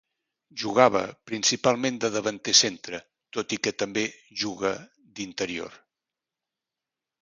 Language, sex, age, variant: Catalan, male, 60-69, Central